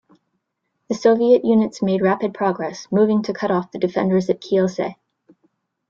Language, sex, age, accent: English, female, 30-39, United States English